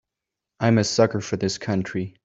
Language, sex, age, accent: English, male, 19-29, United States English